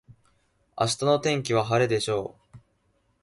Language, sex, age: Japanese, male, 19-29